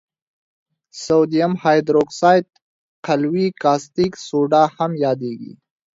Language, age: Pashto, under 19